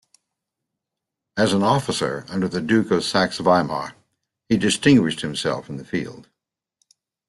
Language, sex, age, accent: English, male, 60-69, United States English